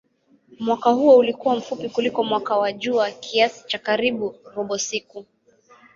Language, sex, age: Swahili, male, 30-39